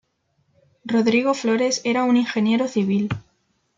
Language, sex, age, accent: Spanish, female, 19-29, España: Centro-Sur peninsular (Madrid, Toledo, Castilla-La Mancha)